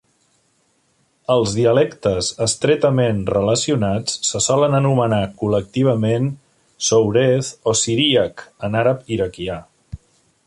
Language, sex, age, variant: Catalan, male, 50-59, Central